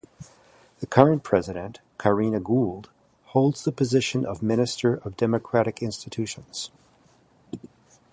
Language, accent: English, United States English